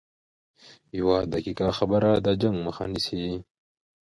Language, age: Pashto, 19-29